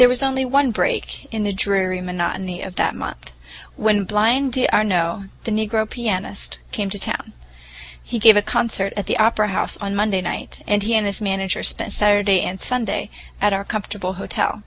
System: none